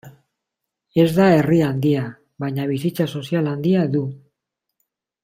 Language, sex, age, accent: Basque, male, 50-59, Mendebalekoa (Araba, Bizkaia, Gipuzkoako mendebaleko herri batzuk)